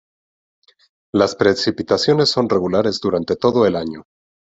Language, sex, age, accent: Spanish, male, 30-39, México